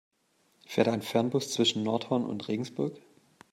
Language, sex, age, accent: German, male, 19-29, Deutschland Deutsch